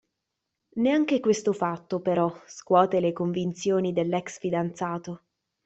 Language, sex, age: Italian, female, 30-39